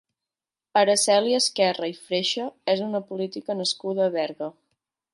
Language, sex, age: Catalan, female, 19-29